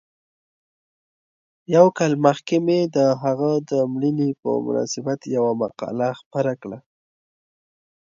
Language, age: Pashto, 19-29